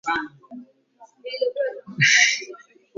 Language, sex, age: Swahili, male, 19-29